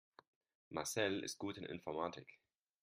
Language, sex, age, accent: German, male, 19-29, Deutschland Deutsch